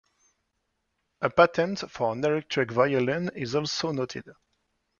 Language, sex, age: English, male, 30-39